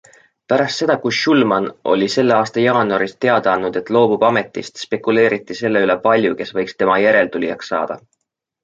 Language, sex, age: Estonian, male, 19-29